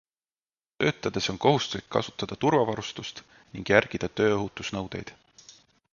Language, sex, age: Estonian, male, 30-39